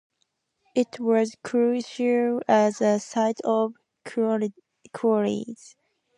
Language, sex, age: English, female, 19-29